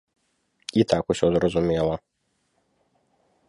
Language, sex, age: Belarusian, male, 19-29